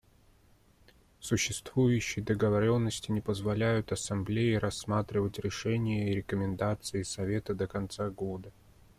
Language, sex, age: Russian, male, 30-39